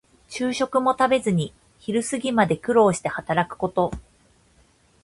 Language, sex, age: Japanese, female, 30-39